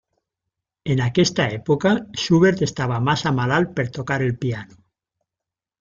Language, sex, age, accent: Catalan, male, 60-69, valencià